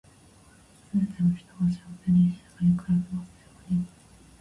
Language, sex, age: Japanese, female, 19-29